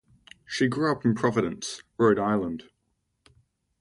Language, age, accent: English, 19-29, Australian English